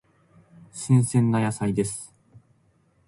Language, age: Japanese, 19-29